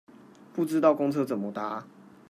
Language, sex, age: Chinese, male, 19-29